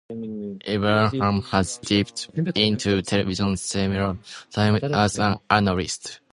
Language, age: English, 19-29